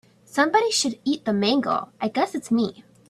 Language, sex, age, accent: English, female, under 19, United States English